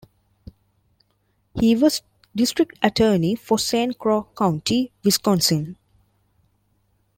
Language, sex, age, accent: English, female, 19-29, India and South Asia (India, Pakistan, Sri Lanka)